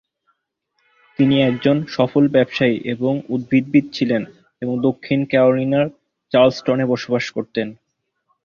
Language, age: Bengali, under 19